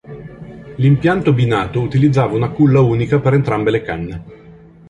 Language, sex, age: Italian, male, 50-59